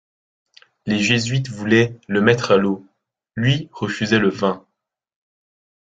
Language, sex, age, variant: French, male, 19-29, Français de métropole